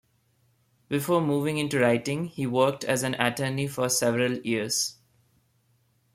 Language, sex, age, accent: English, male, 19-29, India and South Asia (India, Pakistan, Sri Lanka)